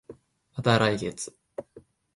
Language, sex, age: Japanese, male, 19-29